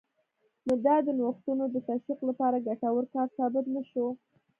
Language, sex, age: Pashto, female, 19-29